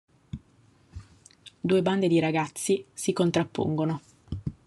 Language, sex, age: Italian, female, 30-39